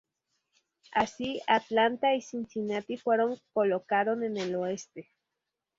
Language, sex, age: Spanish, female, 19-29